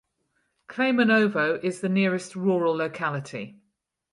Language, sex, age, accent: English, female, 50-59, Welsh English